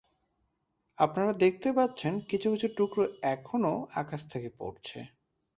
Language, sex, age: Bengali, male, 19-29